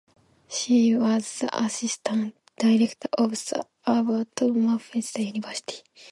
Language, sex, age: English, female, 19-29